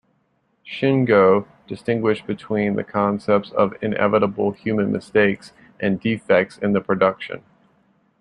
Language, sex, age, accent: English, male, 30-39, United States English